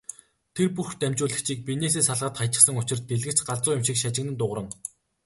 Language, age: Mongolian, 19-29